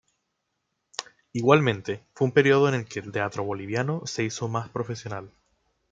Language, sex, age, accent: Spanish, male, 19-29, Caribe: Cuba, Venezuela, Puerto Rico, República Dominicana, Panamá, Colombia caribeña, México caribeño, Costa del golfo de México